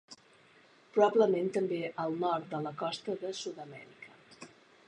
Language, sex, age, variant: Catalan, female, 50-59, Central